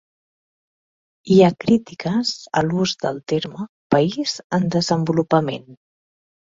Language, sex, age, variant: Catalan, female, 40-49, Nord-Occidental